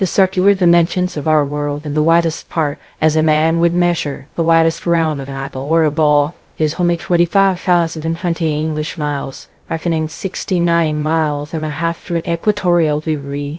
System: TTS, VITS